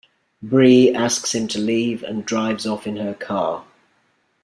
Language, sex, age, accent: English, male, 40-49, England English